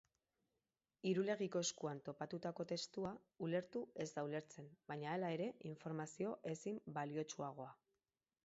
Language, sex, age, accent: Basque, female, 40-49, Erdialdekoa edo Nafarra (Gipuzkoa, Nafarroa)